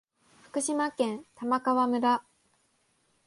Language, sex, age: Japanese, female, 19-29